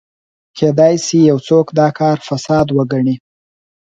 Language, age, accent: Pashto, 19-29, کندهارۍ لهجه